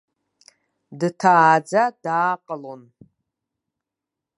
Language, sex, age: Abkhazian, female, 50-59